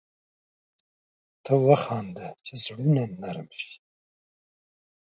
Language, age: Pashto, 60-69